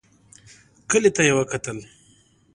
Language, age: Pashto, 30-39